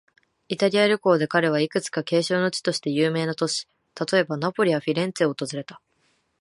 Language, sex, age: Japanese, female, 19-29